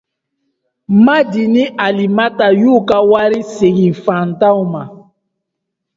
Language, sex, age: Dyula, male, 19-29